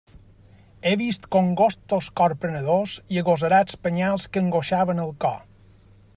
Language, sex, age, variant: Catalan, male, 40-49, Balear